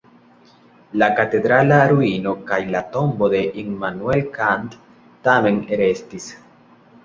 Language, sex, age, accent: Esperanto, male, 19-29, Internacia